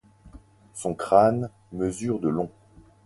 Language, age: French, 30-39